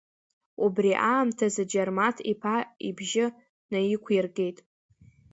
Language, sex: Abkhazian, female